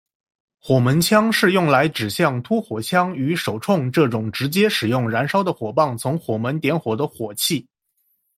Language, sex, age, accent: Chinese, male, 19-29, 出生地：江苏省